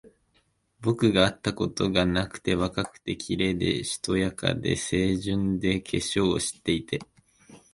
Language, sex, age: Japanese, male, under 19